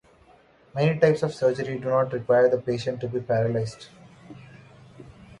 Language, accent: English, India and South Asia (India, Pakistan, Sri Lanka)